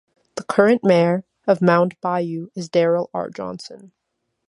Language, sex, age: English, female, 19-29